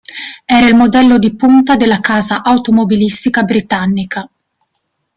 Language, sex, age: Italian, female, 30-39